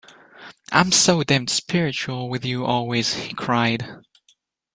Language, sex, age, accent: English, male, under 19, United States English